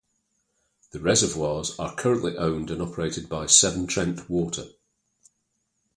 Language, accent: English, United States English